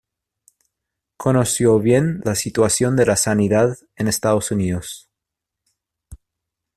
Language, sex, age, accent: Spanish, male, 30-39, Chileno: Chile, Cuyo